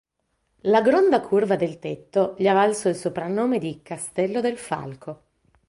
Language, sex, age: Italian, female, 30-39